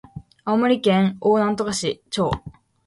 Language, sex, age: Japanese, female, under 19